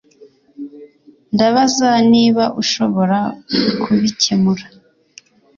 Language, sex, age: Kinyarwanda, female, 19-29